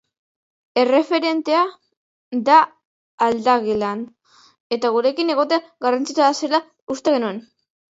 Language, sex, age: Basque, male, 40-49